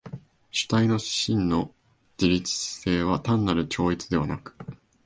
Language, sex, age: Japanese, male, 19-29